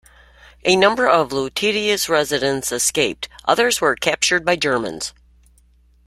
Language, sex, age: English, female, 60-69